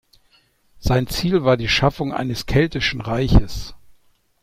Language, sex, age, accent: German, male, 60-69, Deutschland Deutsch